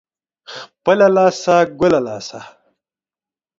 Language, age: Pashto, 19-29